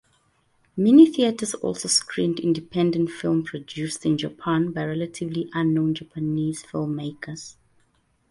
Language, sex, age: English, female, 30-39